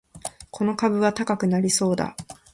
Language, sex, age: Japanese, female, 19-29